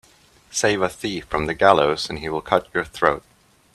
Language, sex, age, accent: English, male, 19-29, England English